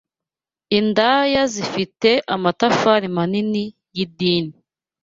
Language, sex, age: Kinyarwanda, female, 19-29